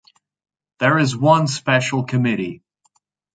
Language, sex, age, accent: English, male, 30-39, United States English; England English